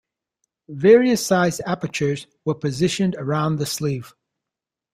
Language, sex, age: English, male, 40-49